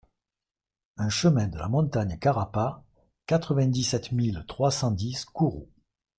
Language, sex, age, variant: French, male, 50-59, Français de métropole